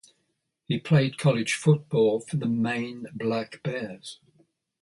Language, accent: English, England English